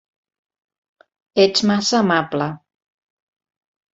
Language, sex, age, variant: Catalan, female, 60-69, Central